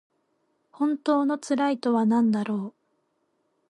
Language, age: Japanese, 19-29